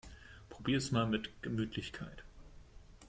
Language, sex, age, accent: German, male, 19-29, Deutschland Deutsch